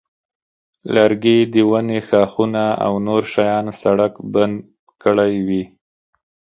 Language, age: Pashto, 30-39